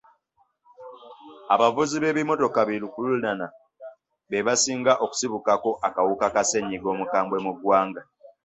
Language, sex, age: Ganda, male, 19-29